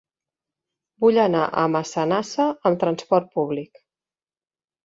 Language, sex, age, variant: Catalan, female, 40-49, Central